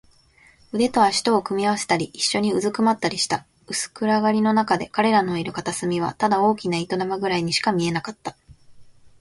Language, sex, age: Japanese, female, 19-29